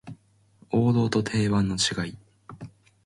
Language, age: Japanese, 19-29